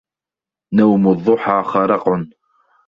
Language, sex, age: Arabic, male, 30-39